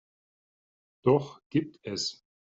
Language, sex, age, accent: German, male, 50-59, Deutschland Deutsch